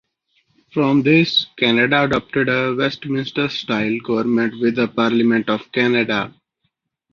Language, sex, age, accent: English, male, 19-29, India and South Asia (India, Pakistan, Sri Lanka)